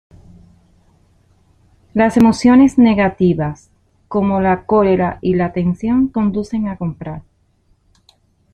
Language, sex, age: Spanish, female, 50-59